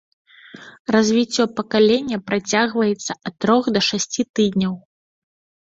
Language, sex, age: Belarusian, female, 30-39